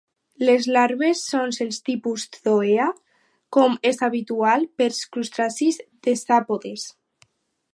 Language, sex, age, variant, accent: Catalan, female, under 19, Alacantí, valencià